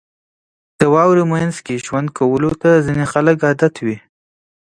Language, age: Pashto, 19-29